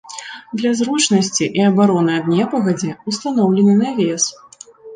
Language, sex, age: Belarusian, female, 19-29